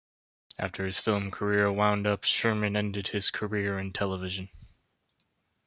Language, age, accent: English, 19-29, United States English